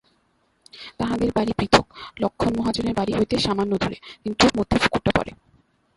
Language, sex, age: Bengali, female, 19-29